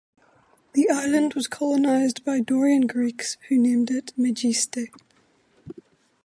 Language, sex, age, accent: English, female, under 19, Irish English